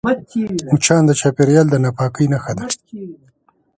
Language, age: Pashto, 30-39